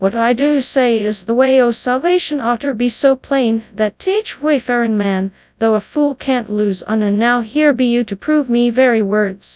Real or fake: fake